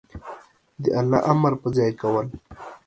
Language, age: Pashto, 19-29